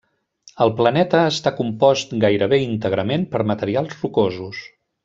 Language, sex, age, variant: Catalan, male, 50-59, Central